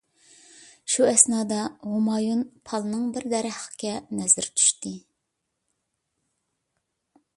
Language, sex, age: Uyghur, female, under 19